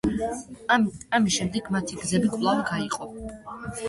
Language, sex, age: Georgian, female, under 19